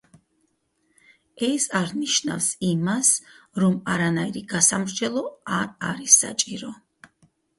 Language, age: Georgian, 40-49